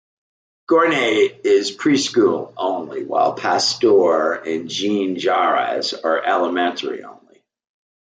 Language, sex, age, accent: English, male, 60-69, United States English